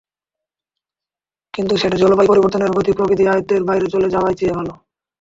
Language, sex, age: Bengali, male, 19-29